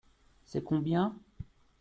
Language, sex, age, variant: French, male, 50-59, Français de métropole